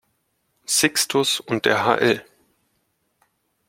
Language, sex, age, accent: German, male, 30-39, Deutschland Deutsch